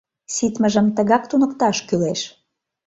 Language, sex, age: Mari, female, 40-49